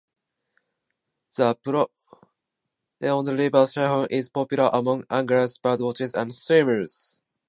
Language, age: English, 19-29